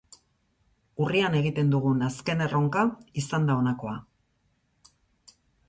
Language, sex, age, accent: Basque, female, 40-49, Erdialdekoa edo Nafarra (Gipuzkoa, Nafarroa)